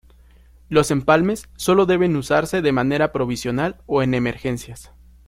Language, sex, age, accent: Spanish, male, 19-29, México